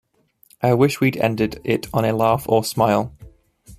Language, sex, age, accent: English, male, 19-29, England English